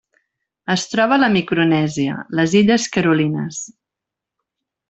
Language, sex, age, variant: Catalan, female, 40-49, Central